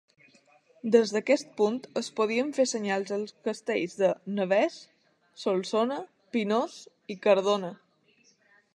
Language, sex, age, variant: Catalan, female, under 19, Balear